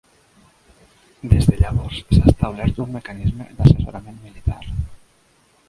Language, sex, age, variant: Catalan, male, 40-49, Nord-Occidental